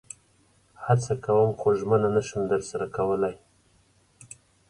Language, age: Pashto, 60-69